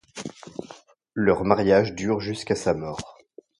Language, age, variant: French, 19-29, Français de métropole